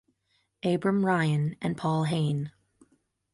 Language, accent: English, United States English